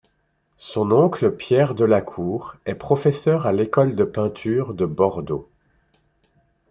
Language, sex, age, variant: French, male, 40-49, Français de métropole